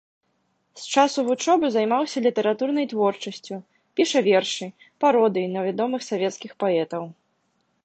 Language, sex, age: Belarusian, female, 30-39